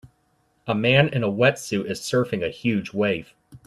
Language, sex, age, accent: English, male, 19-29, United States English